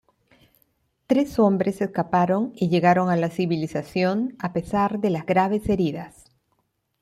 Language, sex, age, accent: Spanish, female, 60-69, Andino-Pacífico: Colombia, Perú, Ecuador, oeste de Bolivia y Venezuela andina